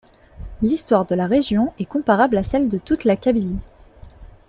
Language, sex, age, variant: French, female, 19-29, Français de métropole